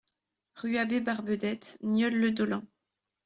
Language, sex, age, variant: French, female, 19-29, Français de métropole